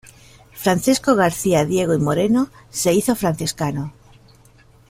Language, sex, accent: Spanish, female, España: Sur peninsular (Andalucia, Extremadura, Murcia)